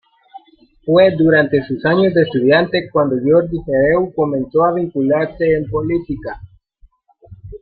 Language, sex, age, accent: Spanish, male, 19-29, América central